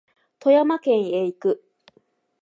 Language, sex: Japanese, female